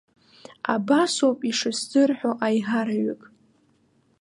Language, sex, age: Abkhazian, female, under 19